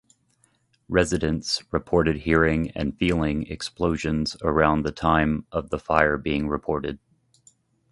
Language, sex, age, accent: English, male, 30-39, United States English